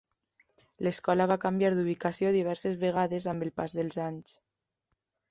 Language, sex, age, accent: Catalan, female, 19-29, valencià